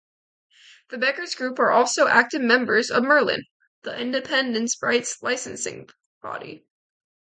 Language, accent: English, United States English